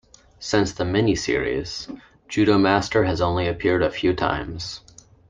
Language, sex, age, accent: English, male, 19-29, Canadian English